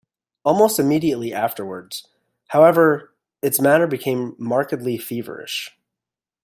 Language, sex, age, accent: English, male, 30-39, United States English